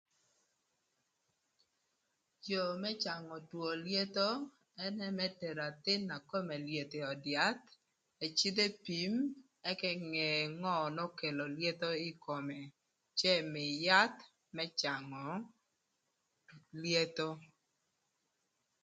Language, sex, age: Thur, female, 30-39